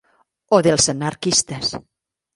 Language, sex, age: Catalan, female, 50-59